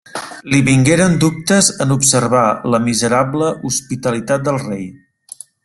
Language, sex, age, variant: Catalan, male, 40-49, Central